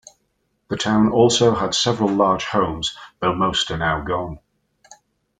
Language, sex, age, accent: English, male, 40-49, England English